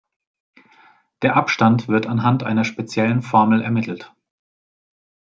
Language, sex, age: German, male, 40-49